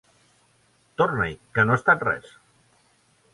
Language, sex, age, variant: Catalan, male, 60-69, Central